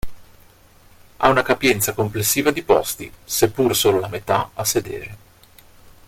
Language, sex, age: Italian, male, 40-49